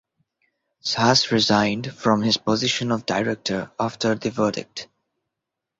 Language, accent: English, India and South Asia (India, Pakistan, Sri Lanka)